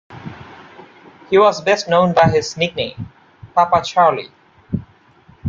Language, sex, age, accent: English, male, 19-29, India and South Asia (India, Pakistan, Sri Lanka)